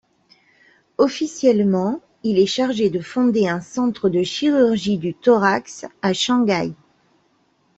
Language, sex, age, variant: French, female, 50-59, Français de métropole